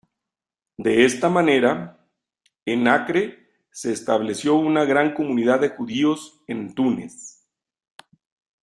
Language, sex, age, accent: Spanish, male, 50-59, México